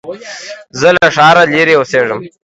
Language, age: Pashto, 19-29